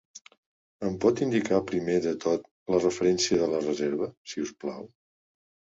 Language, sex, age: Catalan, male, 50-59